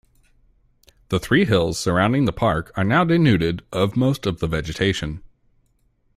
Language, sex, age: English, male, 30-39